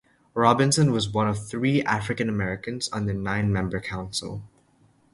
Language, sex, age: English, male, under 19